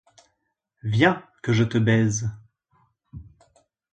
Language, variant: French, Français de métropole